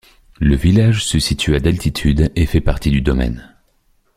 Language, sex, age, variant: French, male, 30-39, Français de métropole